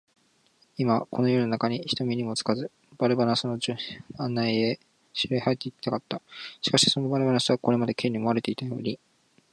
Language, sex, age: Japanese, male, 19-29